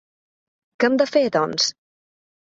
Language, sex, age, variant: Catalan, female, 30-39, Balear